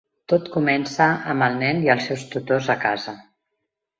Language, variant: Catalan, Central